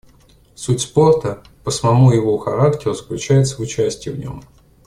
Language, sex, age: Russian, male, 30-39